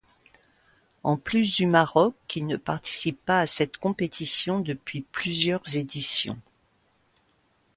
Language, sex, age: French, female, 60-69